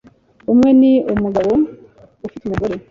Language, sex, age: Kinyarwanda, female, 40-49